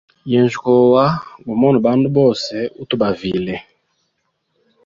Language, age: Hemba, 19-29